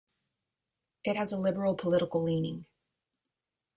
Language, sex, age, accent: English, female, 30-39, United States English